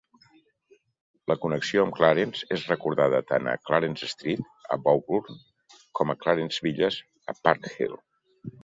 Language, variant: Catalan, Central